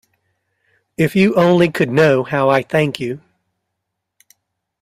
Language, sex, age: English, male, 50-59